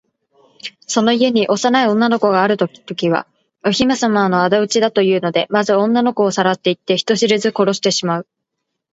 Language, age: Japanese, 19-29